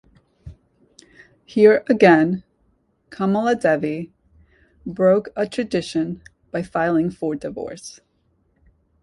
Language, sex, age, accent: English, female, 30-39, United States English